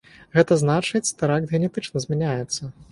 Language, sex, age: Belarusian, male, 19-29